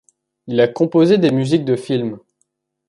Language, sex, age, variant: French, male, under 19, Français de métropole